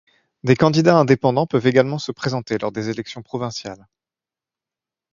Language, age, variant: French, 19-29, Français de métropole